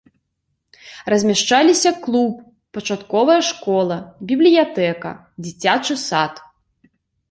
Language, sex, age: Belarusian, female, 19-29